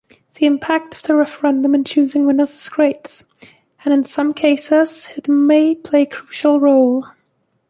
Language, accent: English, England English